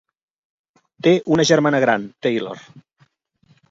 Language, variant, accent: Catalan, Central, central